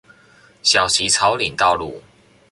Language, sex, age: Chinese, male, under 19